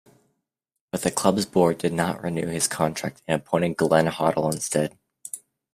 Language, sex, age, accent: English, male, under 19, United States English